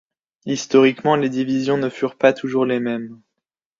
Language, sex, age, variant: French, male, 19-29, Français de métropole